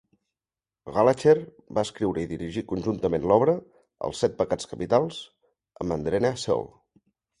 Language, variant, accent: Catalan, Central, gironí